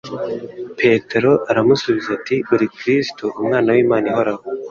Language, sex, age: Kinyarwanda, male, under 19